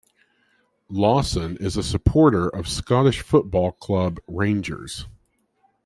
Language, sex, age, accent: English, male, 30-39, United States English